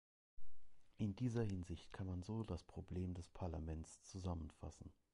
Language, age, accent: German, under 19, Deutschland Deutsch